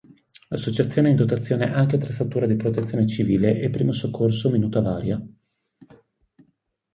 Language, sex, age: Italian, male, 40-49